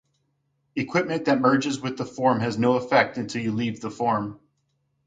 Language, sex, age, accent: English, male, 40-49, United States English